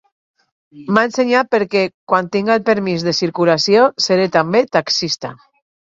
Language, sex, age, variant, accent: Catalan, female, 30-39, Alacantí, valencià